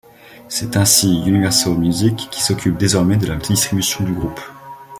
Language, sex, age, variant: French, male, 19-29, Français de métropole